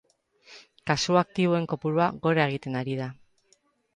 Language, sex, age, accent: Basque, female, 50-59, Erdialdekoa edo Nafarra (Gipuzkoa, Nafarroa)